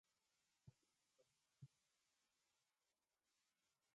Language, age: English, 19-29